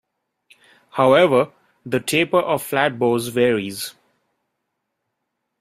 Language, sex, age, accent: English, male, 19-29, India and South Asia (India, Pakistan, Sri Lanka)